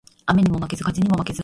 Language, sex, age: Japanese, female, 50-59